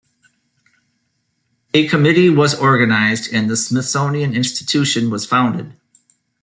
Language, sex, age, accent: English, male, 50-59, United States English